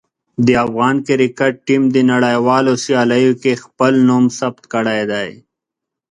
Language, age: Pashto, 30-39